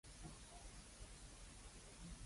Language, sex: Cantonese, female